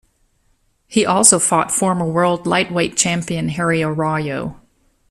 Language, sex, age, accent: English, female, 50-59, United States English